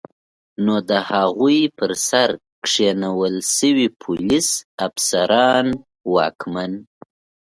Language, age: Pashto, 19-29